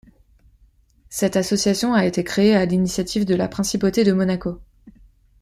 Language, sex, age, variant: French, female, 30-39, Français de métropole